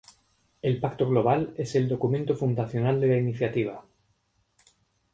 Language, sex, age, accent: Spanish, male, 30-39, España: Norte peninsular (Asturias, Castilla y León, Cantabria, País Vasco, Navarra, Aragón, La Rioja, Guadalajara, Cuenca)